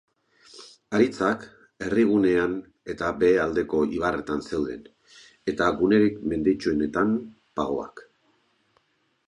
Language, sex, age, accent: Basque, male, 60-69, Mendebalekoa (Araba, Bizkaia, Gipuzkoako mendebaleko herri batzuk)